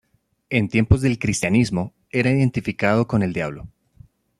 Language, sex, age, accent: Spanish, male, 30-39, Andino-Pacífico: Colombia, Perú, Ecuador, oeste de Bolivia y Venezuela andina